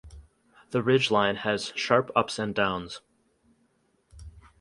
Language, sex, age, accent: English, male, 30-39, United States English